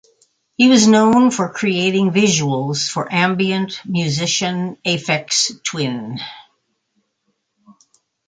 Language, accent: English, United States English